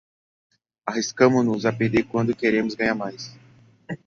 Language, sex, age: Portuguese, male, 30-39